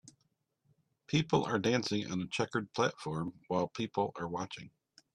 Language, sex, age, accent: English, male, 50-59, United States English